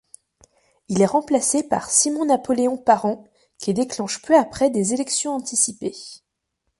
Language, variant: French, Français de métropole